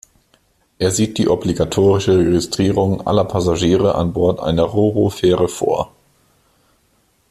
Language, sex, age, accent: German, male, 19-29, Deutschland Deutsch